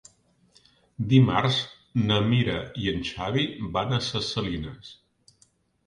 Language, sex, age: Catalan, male, 50-59